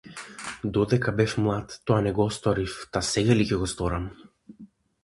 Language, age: Macedonian, 19-29